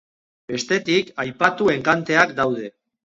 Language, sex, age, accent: Basque, male, 30-39, Mendebalekoa (Araba, Bizkaia, Gipuzkoako mendebaleko herri batzuk)